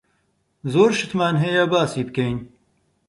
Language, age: Central Kurdish, 30-39